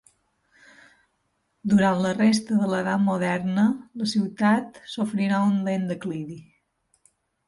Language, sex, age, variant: Catalan, female, 40-49, Balear